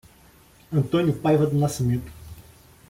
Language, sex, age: Portuguese, male, 40-49